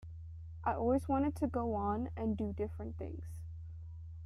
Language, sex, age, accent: English, female, 19-29, United States English